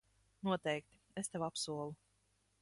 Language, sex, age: Latvian, female, 30-39